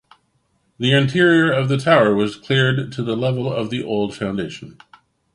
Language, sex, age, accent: English, male, 50-59, Canadian English